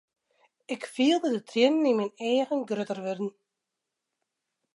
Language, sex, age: Western Frisian, female, 40-49